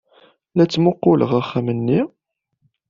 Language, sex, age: Kabyle, male, 19-29